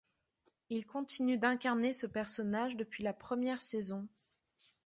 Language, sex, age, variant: French, female, 30-39, Français de métropole